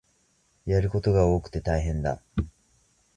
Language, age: Japanese, 19-29